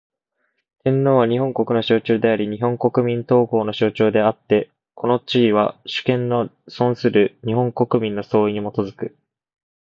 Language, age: Japanese, 19-29